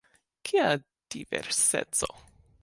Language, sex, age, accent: Esperanto, female, 30-39, Internacia